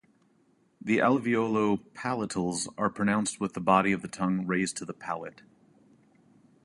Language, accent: English, United States English